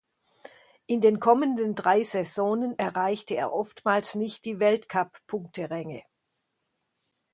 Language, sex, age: German, female, 60-69